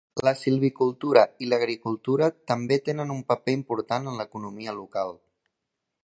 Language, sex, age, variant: Catalan, male, 19-29, Central